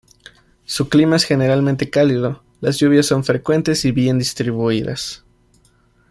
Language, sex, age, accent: Spanish, male, 19-29, México